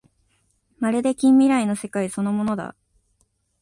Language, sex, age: Japanese, female, 19-29